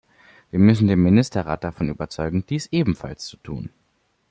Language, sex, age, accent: German, male, under 19, Deutschland Deutsch